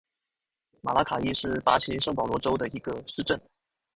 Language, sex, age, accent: Chinese, male, 19-29, 出生地：浙江省